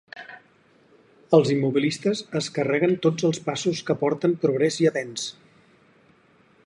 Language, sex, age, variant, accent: Catalan, male, 40-49, Central, central